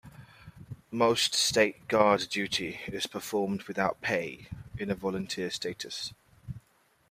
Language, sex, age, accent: English, male, 30-39, England English